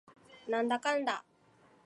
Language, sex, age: Japanese, female, 19-29